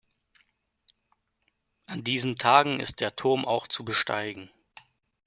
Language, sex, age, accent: German, male, 19-29, Deutschland Deutsch